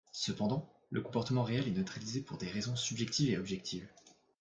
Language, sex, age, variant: French, male, 19-29, Français de métropole